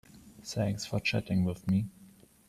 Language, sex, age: English, male, 19-29